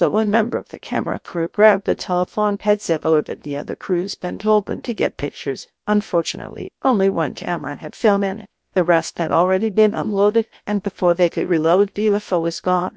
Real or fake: fake